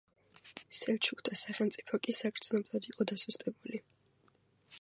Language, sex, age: Georgian, female, 19-29